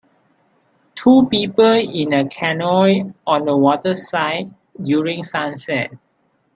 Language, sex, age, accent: English, male, 19-29, Malaysian English